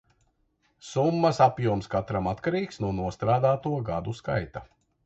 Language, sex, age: Latvian, male, 50-59